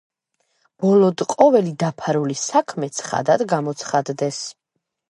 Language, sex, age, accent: Georgian, female, 19-29, ჩვეულებრივი